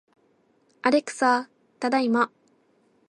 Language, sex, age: Japanese, female, 19-29